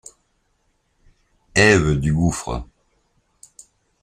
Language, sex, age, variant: French, male, 60-69, Français de métropole